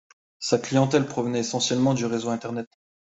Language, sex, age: French, male, 30-39